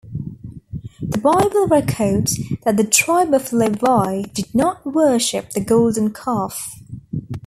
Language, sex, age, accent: English, female, 19-29, Australian English